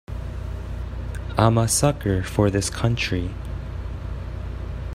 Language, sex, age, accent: English, male, 19-29, United States English